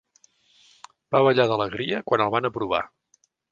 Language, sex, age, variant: Catalan, male, 50-59, Central